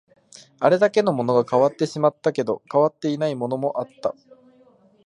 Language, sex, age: Japanese, male, 19-29